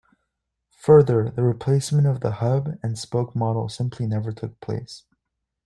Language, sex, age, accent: English, male, 19-29, Canadian English